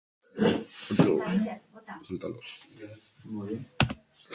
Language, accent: Basque, Mendebalekoa (Araba, Bizkaia, Gipuzkoako mendebaleko herri batzuk)